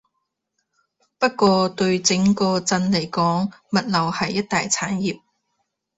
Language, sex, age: Cantonese, female, 19-29